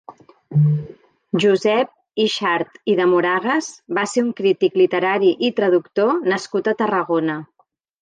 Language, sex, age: Catalan, female, 50-59